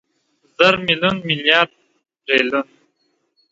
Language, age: Pashto, 19-29